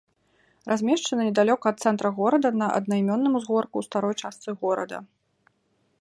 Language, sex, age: Belarusian, female, 30-39